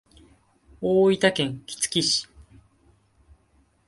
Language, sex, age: Japanese, male, 19-29